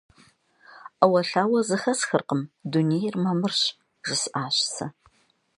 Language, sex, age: Kabardian, female, 40-49